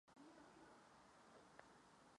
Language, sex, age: Czech, female, 30-39